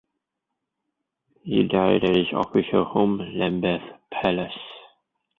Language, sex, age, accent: English, male, 30-39, Malaysian English